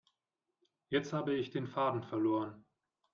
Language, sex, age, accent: German, male, 19-29, Deutschland Deutsch